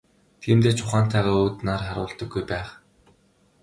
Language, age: Mongolian, 19-29